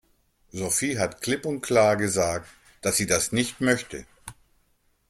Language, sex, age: German, male, 50-59